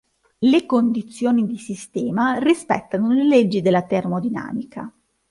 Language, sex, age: Italian, female, 30-39